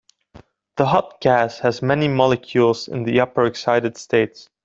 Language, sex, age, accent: English, male, 19-29, England English